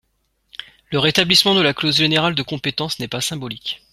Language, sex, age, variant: French, male, 30-39, Français de métropole